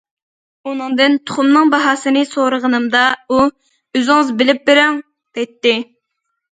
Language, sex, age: Uyghur, female, under 19